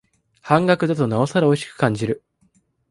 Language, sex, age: Japanese, male, 19-29